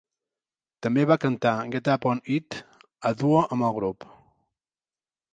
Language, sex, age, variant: Catalan, male, 40-49, Central